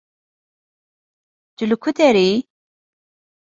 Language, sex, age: Kurdish, female, 30-39